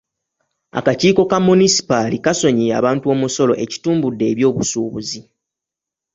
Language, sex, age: Ganda, male, 19-29